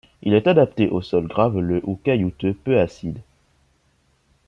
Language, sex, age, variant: French, male, under 19, Français des départements et régions d'outre-mer